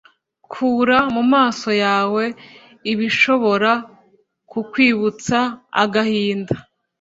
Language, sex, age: Kinyarwanda, female, 19-29